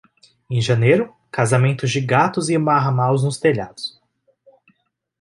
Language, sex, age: Portuguese, male, 19-29